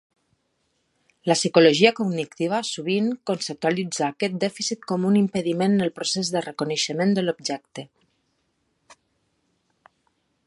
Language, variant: Catalan, Nord-Occidental